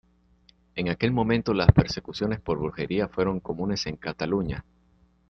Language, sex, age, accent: Spanish, male, 19-29, Caribe: Cuba, Venezuela, Puerto Rico, República Dominicana, Panamá, Colombia caribeña, México caribeño, Costa del golfo de México